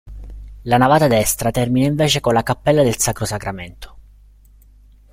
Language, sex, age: Italian, male, 30-39